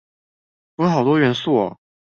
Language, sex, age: Chinese, male, 19-29